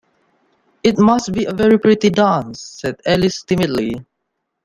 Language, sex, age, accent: English, male, 19-29, Malaysian English